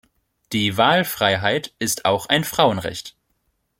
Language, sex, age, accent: German, male, 19-29, Deutschland Deutsch